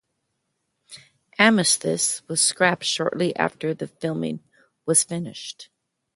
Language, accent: English, United States English